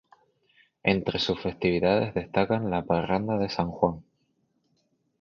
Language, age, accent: Spanish, 19-29, España: Islas Canarias